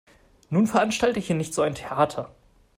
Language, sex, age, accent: German, male, 19-29, Deutschland Deutsch